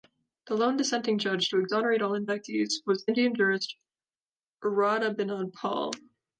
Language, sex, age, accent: English, female, under 19, United States English